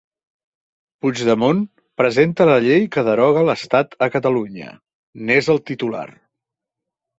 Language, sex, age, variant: Catalan, male, 50-59, Central